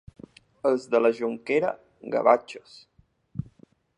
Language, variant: Catalan, Balear